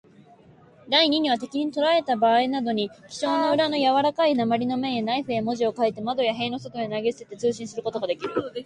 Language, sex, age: Japanese, female, 19-29